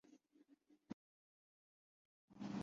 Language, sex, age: Urdu, male, 19-29